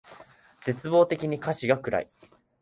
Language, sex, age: Japanese, male, 19-29